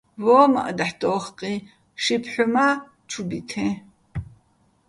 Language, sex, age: Bats, female, 70-79